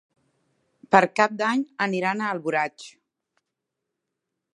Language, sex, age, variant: Catalan, female, 30-39, Central